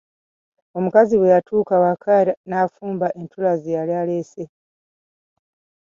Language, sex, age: Ganda, female, 50-59